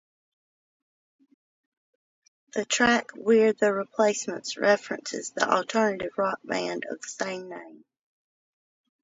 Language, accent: English, United States English